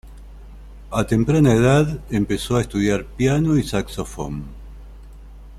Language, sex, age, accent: Spanish, male, 40-49, Rioplatense: Argentina, Uruguay, este de Bolivia, Paraguay